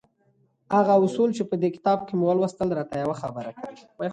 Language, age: Pashto, 19-29